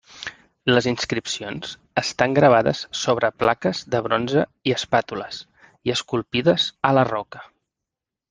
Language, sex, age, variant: Catalan, male, 30-39, Central